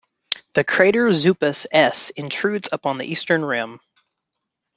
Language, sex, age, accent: English, male, 30-39, United States English